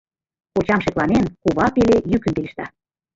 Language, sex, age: Mari, female, 40-49